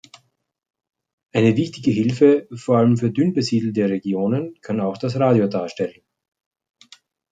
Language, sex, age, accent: German, male, 40-49, Österreichisches Deutsch